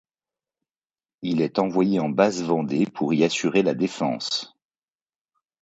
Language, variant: French, Français de métropole